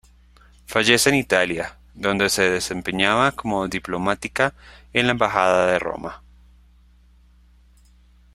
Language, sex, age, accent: Spanish, male, 19-29, Andino-Pacífico: Colombia, Perú, Ecuador, oeste de Bolivia y Venezuela andina